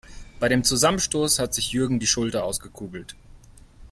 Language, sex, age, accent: German, male, 30-39, Deutschland Deutsch